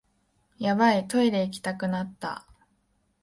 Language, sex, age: Japanese, female, 19-29